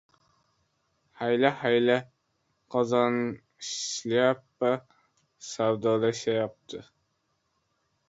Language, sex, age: Uzbek, male, under 19